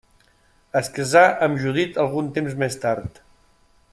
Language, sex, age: Catalan, male, 60-69